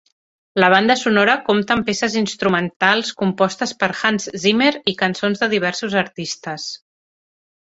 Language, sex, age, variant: Catalan, female, 40-49, Central